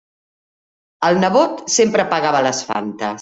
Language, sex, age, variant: Catalan, female, 50-59, Central